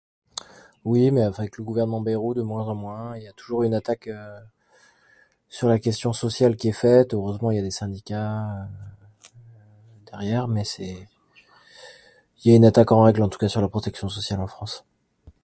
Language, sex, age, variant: French, male, 30-39, Français de métropole